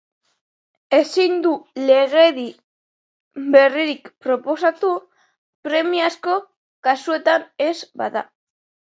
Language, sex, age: Basque, male, 40-49